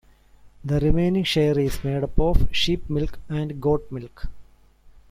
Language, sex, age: English, male, 40-49